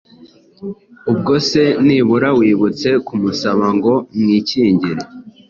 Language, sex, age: Kinyarwanda, male, 19-29